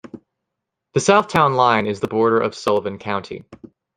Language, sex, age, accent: English, female, 19-29, United States English